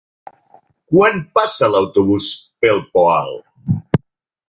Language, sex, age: Catalan, male, 50-59